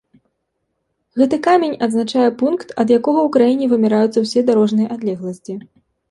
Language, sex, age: Belarusian, female, 19-29